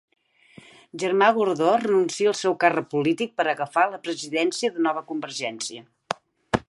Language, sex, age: Catalan, female, 60-69